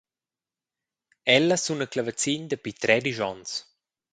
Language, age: Romansh, 30-39